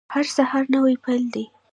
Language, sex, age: Pashto, female, 19-29